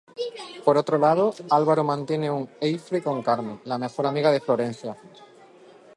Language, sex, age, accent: Spanish, male, 19-29, España: Sur peninsular (Andalucia, Extremadura, Murcia)